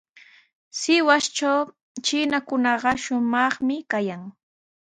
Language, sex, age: Sihuas Ancash Quechua, female, 19-29